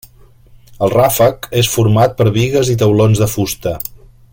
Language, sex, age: Catalan, male, 50-59